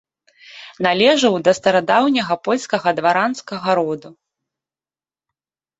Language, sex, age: Belarusian, female, 30-39